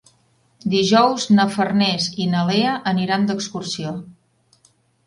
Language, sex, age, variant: Catalan, female, 50-59, Central